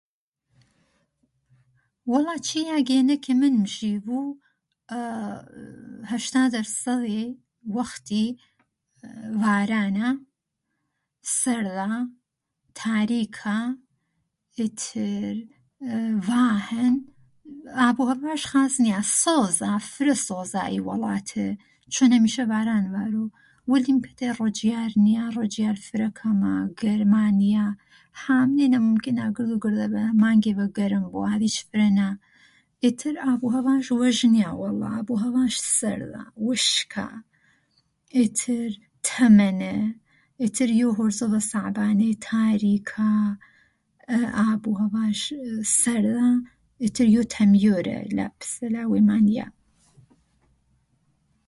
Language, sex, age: Gurani, female, 40-49